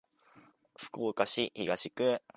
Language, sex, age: Japanese, male, 19-29